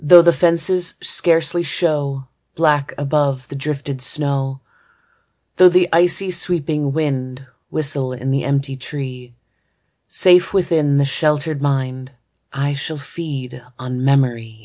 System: none